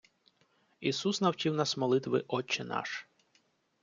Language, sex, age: Ukrainian, male, 40-49